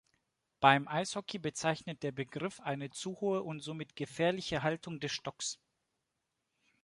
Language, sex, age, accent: German, male, 30-39, Deutschland Deutsch